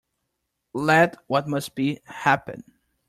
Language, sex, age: English, male, 19-29